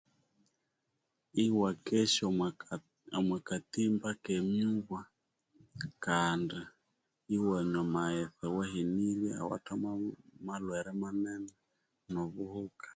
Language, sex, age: Konzo, male, 30-39